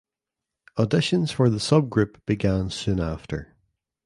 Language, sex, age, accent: English, male, 40-49, Northern Irish